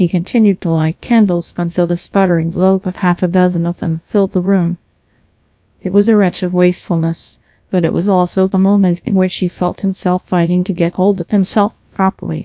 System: TTS, GlowTTS